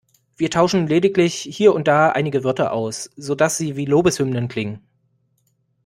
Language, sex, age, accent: German, male, 19-29, Deutschland Deutsch